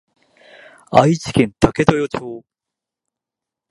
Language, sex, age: Japanese, male, 30-39